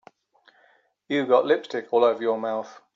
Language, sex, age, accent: English, male, 60-69, England English